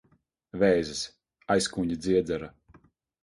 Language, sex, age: Latvian, male, 40-49